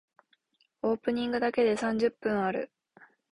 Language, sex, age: Japanese, female, 19-29